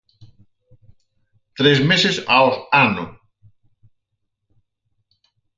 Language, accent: Galician, Atlántico (seseo e gheada)